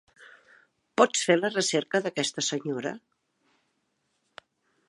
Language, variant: Catalan, Central